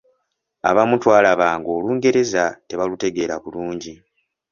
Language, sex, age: Ganda, male, 19-29